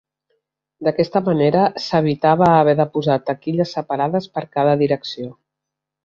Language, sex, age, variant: Catalan, female, 50-59, Central